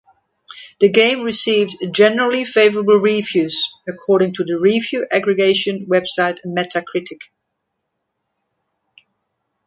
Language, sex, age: English, female, 50-59